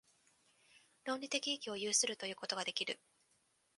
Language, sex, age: Japanese, female, 19-29